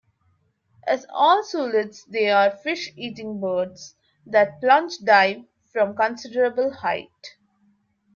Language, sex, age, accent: English, female, 30-39, India and South Asia (India, Pakistan, Sri Lanka)